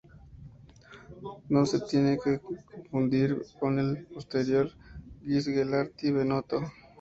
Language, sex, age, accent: Spanish, male, 19-29, México